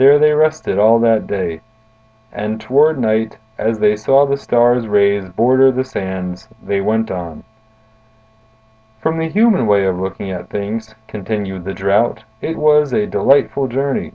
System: none